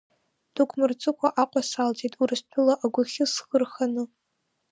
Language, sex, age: Abkhazian, female, under 19